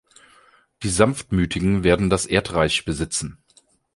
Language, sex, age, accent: German, male, 30-39, Deutschland Deutsch